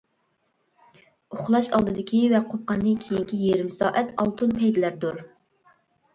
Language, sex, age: Uyghur, female, 30-39